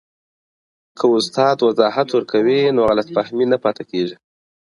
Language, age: Pashto, 30-39